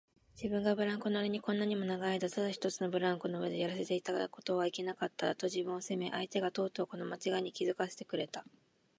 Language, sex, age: Japanese, female, 19-29